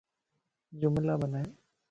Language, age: Lasi, 19-29